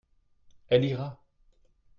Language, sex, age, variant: French, male, 30-39, Français de métropole